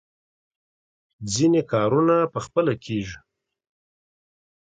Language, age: Pashto, 30-39